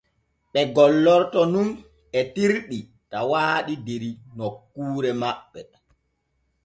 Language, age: Borgu Fulfulde, 30-39